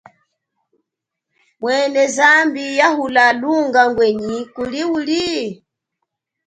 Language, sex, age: Chokwe, female, 30-39